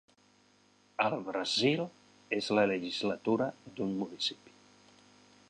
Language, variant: Catalan, Central